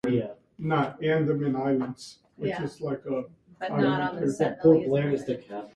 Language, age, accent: English, 19-29, United States English